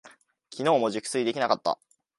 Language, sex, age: Japanese, male, 19-29